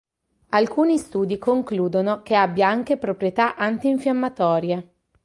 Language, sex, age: Italian, female, 30-39